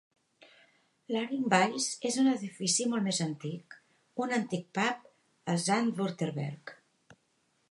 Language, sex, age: Catalan, female, 60-69